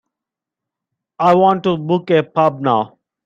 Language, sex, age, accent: English, male, 19-29, India and South Asia (India, Pakistan, Sri Lanka)